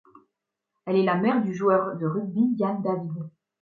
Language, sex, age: French, female, 40-49